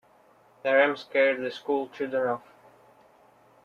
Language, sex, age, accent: English, male, 19-29, United States English